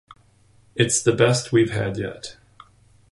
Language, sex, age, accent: English, male, 50-59, United States English